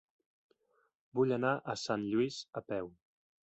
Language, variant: Catalan, Central